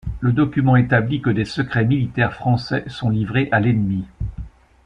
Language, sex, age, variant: French, male, 60-69, Français de métropole